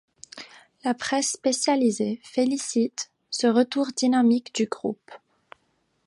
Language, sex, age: French, female, 19-29